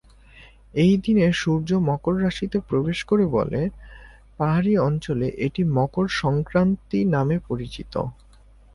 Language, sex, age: Bengali, male, 19-29